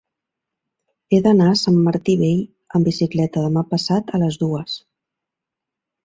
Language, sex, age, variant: Catalan, female, 19-29, Central